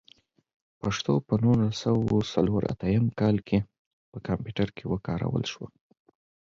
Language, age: Pashto, 30-39